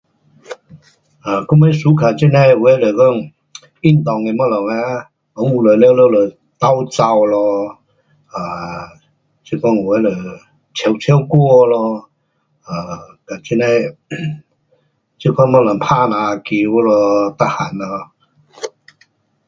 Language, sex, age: Pu-Xian Chinese, male, 60-69